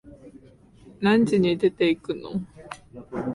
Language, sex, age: Japanese, female, 19-29